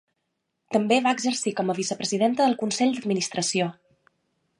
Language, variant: Catalan, Balear